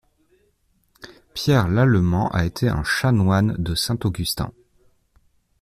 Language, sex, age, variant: French, male, 19-29, Français de métropole